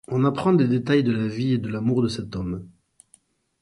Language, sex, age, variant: French, male, 50-59, Français de métropole